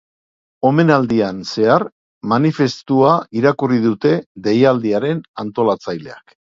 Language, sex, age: Basque, male, 60-69